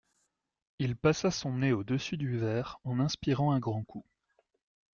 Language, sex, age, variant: French, male, 19-29, Français de métropole